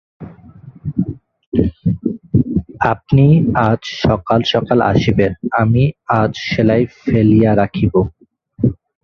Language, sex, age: Bengali, male, 19-29